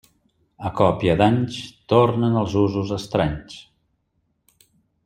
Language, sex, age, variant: Catalan, male, 50-59, Central